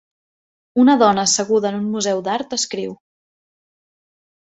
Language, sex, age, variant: Catalan, female, 30-39, Central